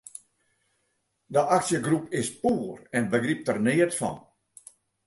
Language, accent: Western Frisian, Klaaifrysk